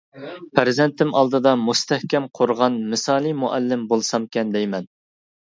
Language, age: Uyghur, 19-29